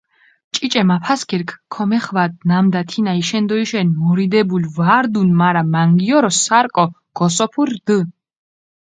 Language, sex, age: Mingrelian, female, 19-29